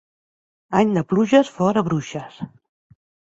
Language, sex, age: Catalan, female, 40-49